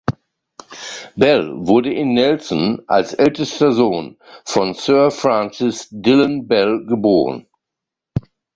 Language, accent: German, Deutschland Deutsch